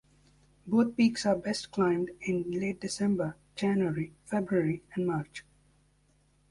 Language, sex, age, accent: English, male, 19-29, United States English